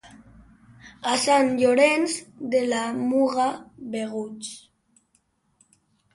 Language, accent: Catalan, valencià